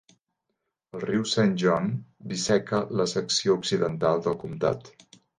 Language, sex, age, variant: Catalan, male, 60-69, Central